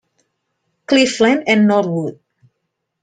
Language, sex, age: English, female, 30-39